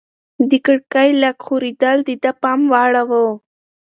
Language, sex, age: Pashto, female, under 19